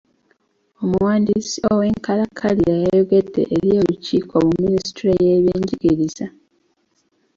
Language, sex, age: Ganda, female, 19-29